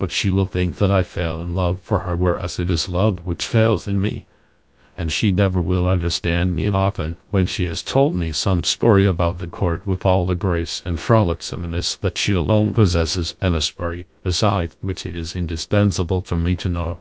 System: TTS, GlowTTS